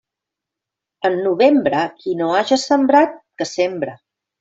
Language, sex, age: Catalan, female, 50-59